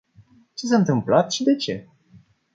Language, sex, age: Romanian, male, 19-29